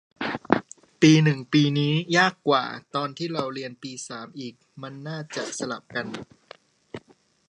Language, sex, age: Thai, male, 19-29